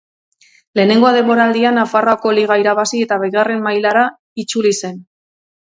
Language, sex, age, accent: Basque, female, 40-49, Mendebalekoa (Araba, Bizkaia, Gipuzkoako mendebaleko herri batzuk)